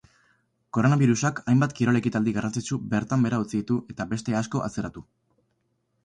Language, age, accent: Basque, 19-29, Batua